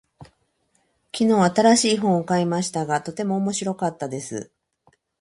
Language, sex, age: Japanese, female, 40-49